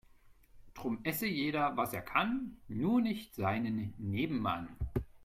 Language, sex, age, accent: German, male, 30-39, Deutschland Deutsch